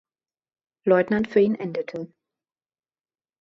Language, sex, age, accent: German, female, 30-39, Hochdeutsch